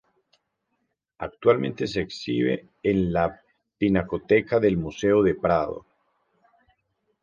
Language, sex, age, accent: Spanish, male, 40-49, Andino-Pacífico: Colombia, Perú, Ecuador, oeste de Bolivia y Venezuela andina